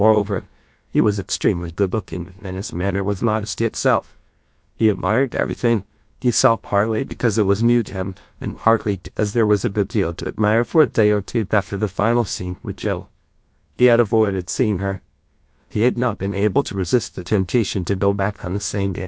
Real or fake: fake